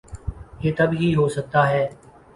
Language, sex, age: Urdu, male, 19-29